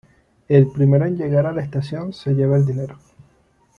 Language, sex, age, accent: Spanish, male, 30-39, Caribe: Cuba, Venezuela, Puerto Rico, República Dominicana, Panamá, Colombia caribeña, México caribeño, Costa del golfo de México